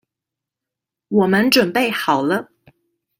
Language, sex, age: Chinese, female, 30-39